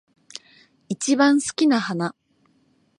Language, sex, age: Japanese, female, 19-29